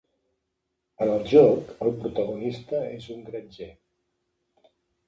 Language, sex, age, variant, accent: Catalan, male, 60-69, Central, Català central